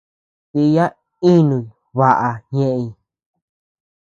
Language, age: Tepeuxila Cuicatec, under 19